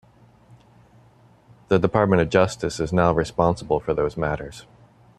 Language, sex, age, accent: English, male, 40-49, United States English